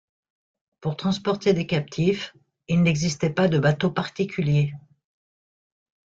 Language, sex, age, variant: French, female, 50-59, Français de métropole